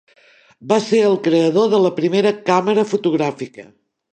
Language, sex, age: Catalan, female, 60-69